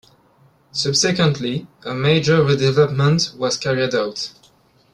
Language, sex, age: English, male, 19-29